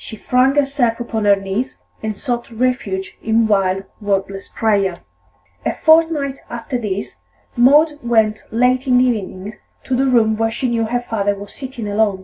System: none